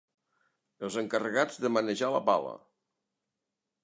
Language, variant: Catalan, Central